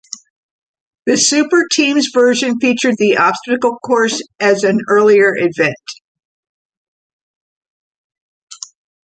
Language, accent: English, United States English